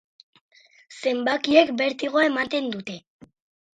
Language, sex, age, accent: Basque, female, under 19, Erdialdekoa edo Nafarra (Gipuzkoa, Nafarroa)